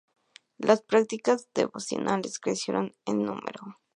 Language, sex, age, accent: Spanish, female, under 19, México